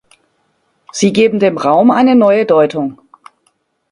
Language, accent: German, Deutschland Deutsch